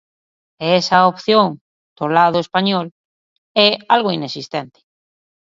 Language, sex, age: Galician, female, 40-49